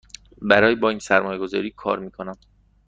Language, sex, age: Persian, male, 19-29